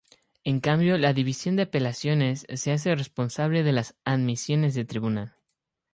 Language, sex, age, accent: Spanish, male, 19-29, México